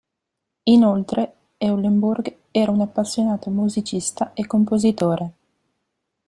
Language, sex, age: Italian, female, 19-29